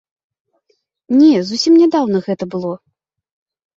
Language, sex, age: Belarusian, female, 19-29